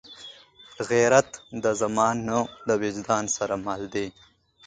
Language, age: Pashto, 19-29